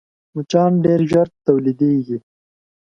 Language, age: Pashto, 19-29